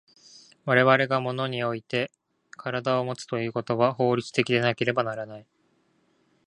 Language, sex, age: Japanese, male, 19-29